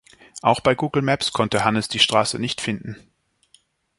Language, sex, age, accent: German, male, 19-29, Schweizerdeutsch